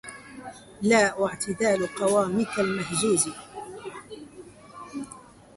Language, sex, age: Arabic, female, 30-39